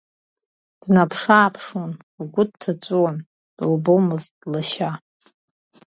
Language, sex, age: Abkhazian, female, 40-49